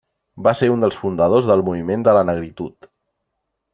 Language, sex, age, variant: Catalan, male, 40-49, Central